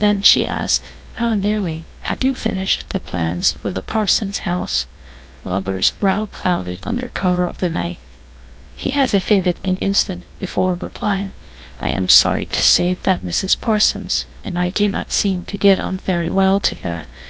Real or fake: fake